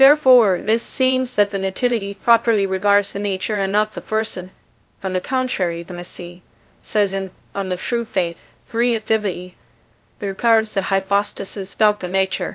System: TTS, VITS